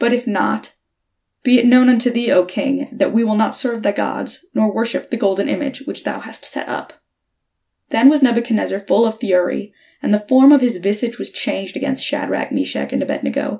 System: none